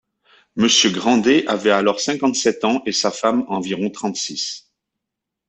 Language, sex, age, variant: French, male, 30-39, Français de métropole